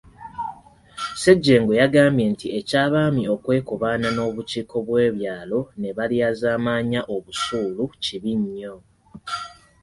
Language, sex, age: Ganda, male, 19-29